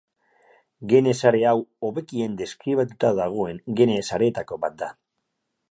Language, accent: Basque, Erdialdekoa edo Nafarra (Gipuzkoa, Nafarroa)